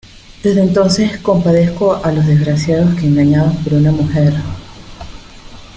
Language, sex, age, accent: Spanish, female, 40-49, Caribe: Cuba, Venezuela, Puerto Rico, República Dominicana, Panamá, Colombia caribeña, México caribeño, Costa del golfo de México